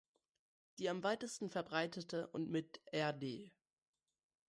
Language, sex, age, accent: German, male, under 19, Deutschland Deutsch